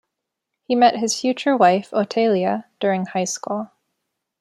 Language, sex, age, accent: English, female, 19-29, United States English